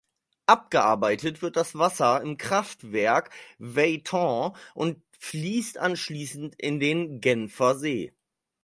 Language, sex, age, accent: German, male, 30-39, Deutschland Deutsch